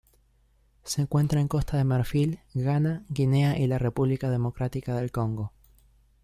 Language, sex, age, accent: Spanish, male, under 19, Rioplatense: Argentina, Uruguay, este de Bolivia, Paraguay